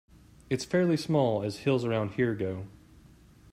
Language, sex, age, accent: English, male, 30-39, United States English